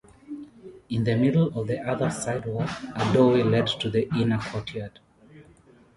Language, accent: English, Kenyan English